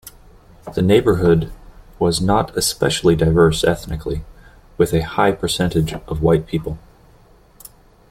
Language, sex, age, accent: English, male, 30-39, United States English